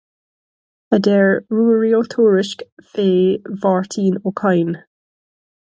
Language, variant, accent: Irish, Gaeilge na Mumhan, Cainteoir líofa, ní ó dhúchas